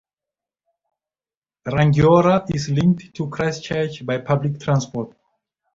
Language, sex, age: English, male, 50-59